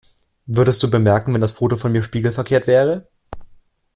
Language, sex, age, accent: German, male, 19-29, Deutschland Deutsch